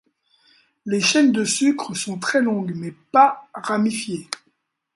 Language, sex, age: French, male, 60-69